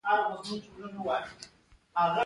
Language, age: Pashto, under 19